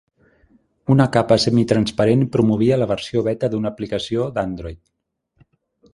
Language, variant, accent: Catalan, Central, central